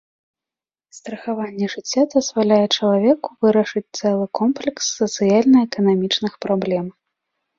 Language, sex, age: Belarusian, female, 19-29